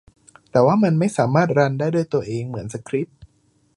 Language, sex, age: Thai, male, 19-29